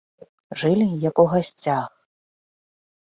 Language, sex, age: Belarusian, female, 30-39